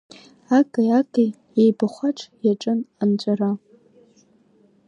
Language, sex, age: Abkhazian, female, under 19